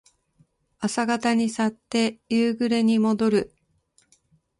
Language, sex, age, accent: Japanese, female, 50-59, 標準語